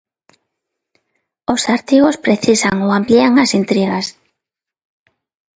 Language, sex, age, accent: Galician, female, 40-49, Neofalante